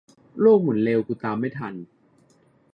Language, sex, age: Thai, male, 19-29